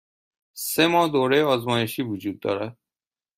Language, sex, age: Persian, male, 30-39